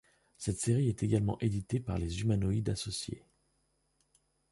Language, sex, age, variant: French, male, 30-39, Français de métropole